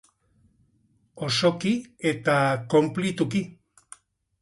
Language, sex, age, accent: Basque, male, 60-69, Mendebalekoa (Araba, Bizkaia, Gipuzkoako mendebaleko herri batzuk)